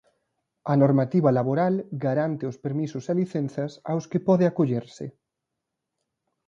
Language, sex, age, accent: Galician, male, 19-29, Atlántico (seseo e gheada)